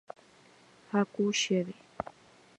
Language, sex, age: Guarani, female, 19-29